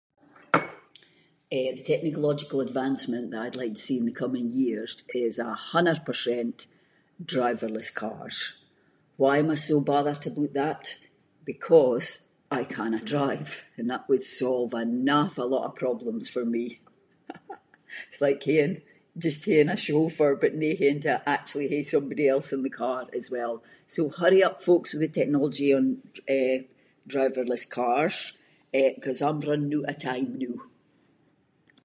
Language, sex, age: Scots, female, 50-59